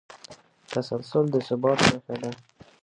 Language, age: Pashto, 19-29